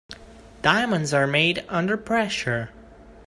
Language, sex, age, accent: English, male, 19-29, United States English